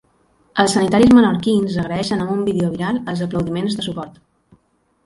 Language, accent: Catalan, balear; central